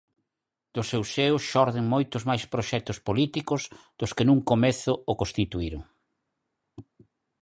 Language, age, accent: Galician, 60-69, Normativo (estándar)